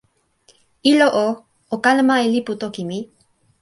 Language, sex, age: Toki Pona, female, 19-29